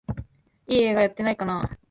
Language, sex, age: Japanese, female, 19-29